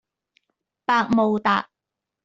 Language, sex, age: Cantonese, female, 19-29